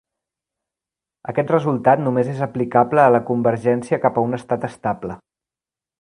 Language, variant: Catalan, Central